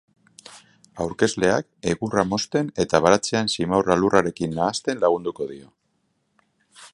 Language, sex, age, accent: Basque, male, 40-49, Mendebalekoa (Araba, Bizkaia, Gipuzkoako mendebaleko herri batzuk)